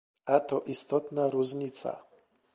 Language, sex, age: Polish, male, 30-39